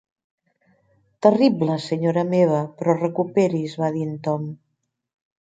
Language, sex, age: Catalan, female, 60-69